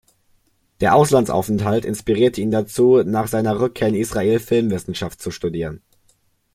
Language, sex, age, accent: German, male, under 19, Deutschland Deutsch